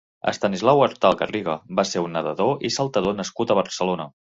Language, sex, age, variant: Catalan, male, 30-39, Central